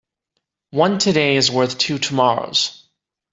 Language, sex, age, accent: English, male, 19-29, United States English